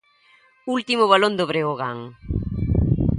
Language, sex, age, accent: Galician, female, 40-49, Atlántico (seseo e gheada)